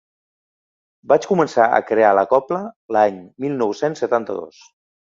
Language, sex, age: Catalan, male, 50-59